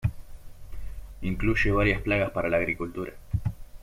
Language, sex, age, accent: Spanish, male, 19-29, Rioplatense: Argentina, Uruguay, este de Bolivia, Paraguay